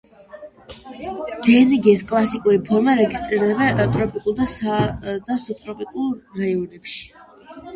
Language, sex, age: Georgian, female, under 19